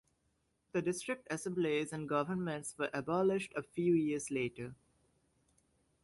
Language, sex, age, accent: English, male, 19-29, England English